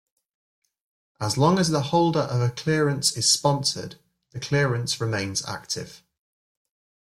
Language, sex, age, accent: English, male, 30-39, England English